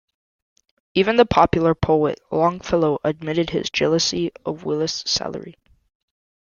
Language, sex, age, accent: English, male, under 19, United States English